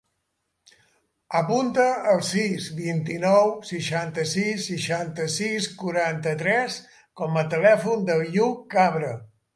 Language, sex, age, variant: Catalan, male, 70-79, Central